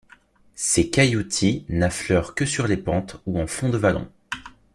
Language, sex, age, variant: French, male, 19-29, Français de métropole